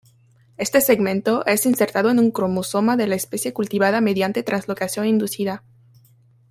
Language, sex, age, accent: Spanish, female, 19-29, México